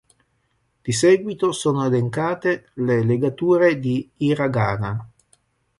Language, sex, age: Italian, male, 50-59